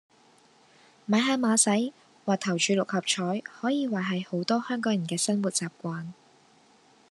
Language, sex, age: Cantonese, female, 19-29